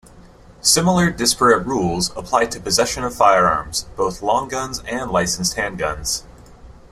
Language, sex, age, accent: English, male, 30-39, United States English